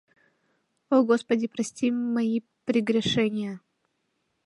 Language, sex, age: Mari, female, under 19